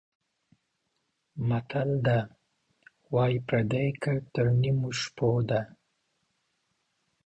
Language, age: Pashto, 30-39